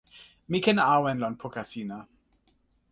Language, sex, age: Toki Pona, male, 30-39